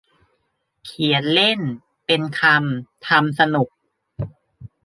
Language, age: Thai, 19-29